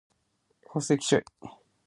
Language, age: Asturian, under 19